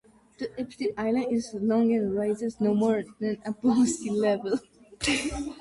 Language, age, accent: English, 19-29, United States English